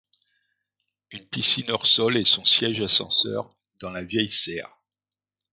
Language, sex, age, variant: French, male, 50-59, Français de métropole